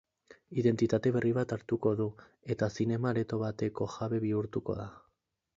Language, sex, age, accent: Basque, male, 19-29, Mendebalekoa (Araba, Bizkaia, Gipuzkoako mendebaleko herri batzuk)